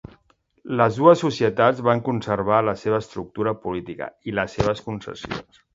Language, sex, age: Catalan, male, 50-59